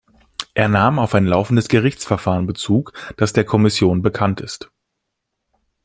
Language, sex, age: German, male, 19-29